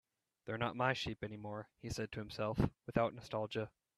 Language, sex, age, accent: English, male, under 19, United States English